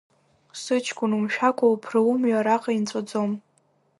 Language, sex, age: Abkhazian, female, under 19